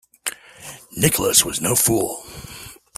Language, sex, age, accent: English, male, 40-49, United States English